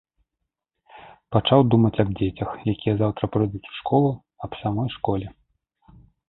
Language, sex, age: Belarusian, male, 30-39